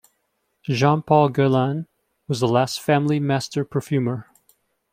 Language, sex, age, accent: English, male, 40-49, United States English